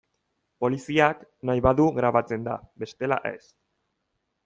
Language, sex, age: Basque, male, 30-39